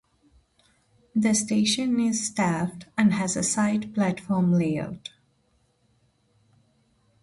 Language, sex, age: English, female, 30-39